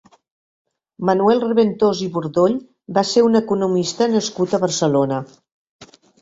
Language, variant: Catalan, Septentrional